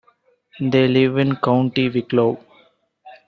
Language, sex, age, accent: English, male, 19-29, India and South Asia (India, Pakistan, Sri Lanka)